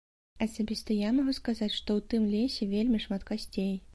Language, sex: Belarusian, female